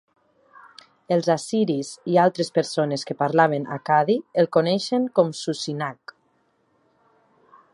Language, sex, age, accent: Catalan, female, 30-39, Lleidatà